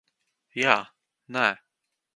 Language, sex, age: Latvian, male, under 19